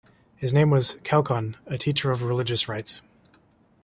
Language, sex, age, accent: English, male, 19-29, Canadian English